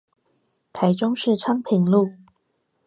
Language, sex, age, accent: Chinese, female, 40-49, 出生地：臺北市